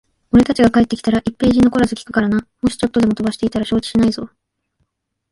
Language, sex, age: Japanese, female, 19-29